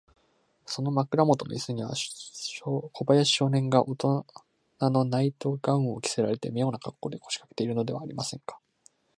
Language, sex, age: Japanese, male, 19-29